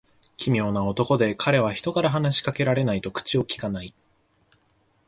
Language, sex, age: Japanese, male, under 19